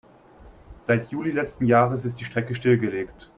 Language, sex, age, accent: German, male, 19-29, Deutschland Deutsch